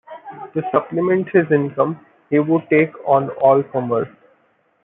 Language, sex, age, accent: English, male, 19-29, India and South Asia (India, Pakistan, Sri Lanka)